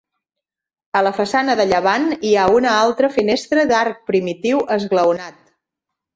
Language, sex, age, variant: Catalan, female, 60-69, Central